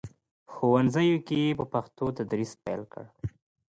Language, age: Pashto, 19-29